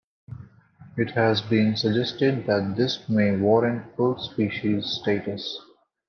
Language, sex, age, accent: English, male, 19-29, India and South Asia (India, Pakistan, Sri Lanka)